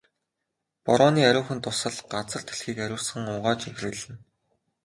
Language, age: Mongolian, 19-29